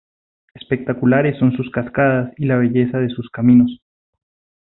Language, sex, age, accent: Spanish, male, 30-39, Andino-Pacífico: Colombia, Perú, Ecuador, oeste de Bolivia y Venezuela andina